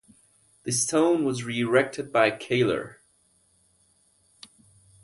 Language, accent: English, United States English